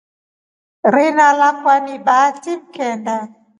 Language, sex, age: Rombo, female, 40-49